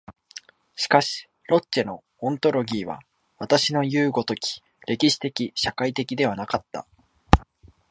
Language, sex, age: Japanese, male, 19-29